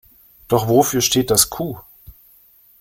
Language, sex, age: German, male, 19-29